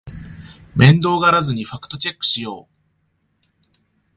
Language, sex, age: Japanese, male, 19-29